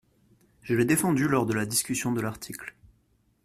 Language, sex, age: French, male, 19-29